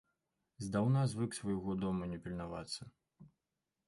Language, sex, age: Belarusian, male, 19-29